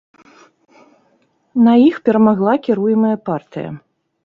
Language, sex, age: Belarusian, female, 30-39